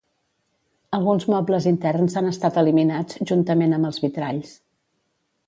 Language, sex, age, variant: Catalan, female, 50-59, Central